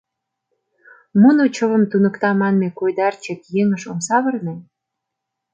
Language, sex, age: Mari, female, 30-39